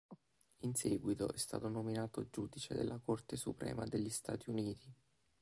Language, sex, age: Italian, male, 19-29